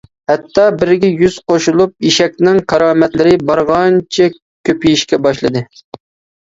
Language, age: Uyghur, 19-29